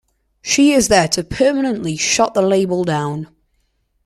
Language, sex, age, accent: English, male, under 19, England English